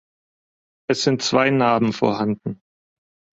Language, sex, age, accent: German, male, 19-29, Deutschland Deutsch